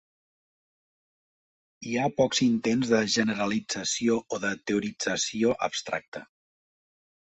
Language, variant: Catalan, Central